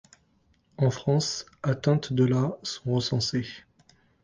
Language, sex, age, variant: French, male, 30-39, Français de métropole